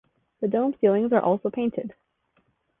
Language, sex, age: English, female, under 19